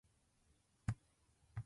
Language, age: Japanese, 19-29